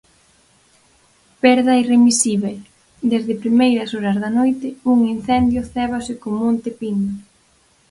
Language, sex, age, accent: Galician, female, 19-29, Central (gheada)